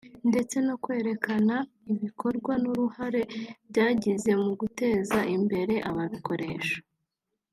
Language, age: Kinyarwanda, 19-29